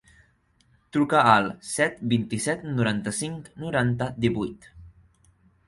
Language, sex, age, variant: Catalan, male, under 19, Central